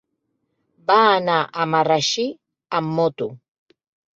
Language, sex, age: Catalan, female, 50-59